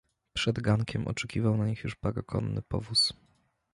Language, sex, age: Polish, male, 19-29